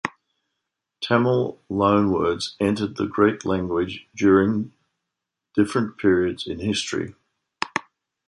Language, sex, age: English, male, 60-69